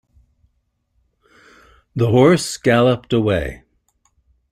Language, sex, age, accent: English, male, 60-69, United States English